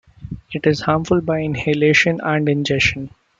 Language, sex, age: English, male, 19-29